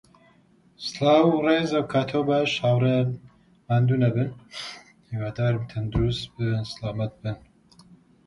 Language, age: Central Kurdish, 30-39